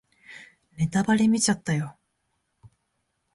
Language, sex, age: Japanese, female, 19-29